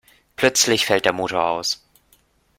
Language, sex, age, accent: German, male, under 19, Deutschland Deutsch